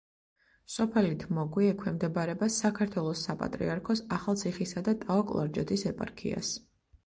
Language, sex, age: Georgian, female, 30-39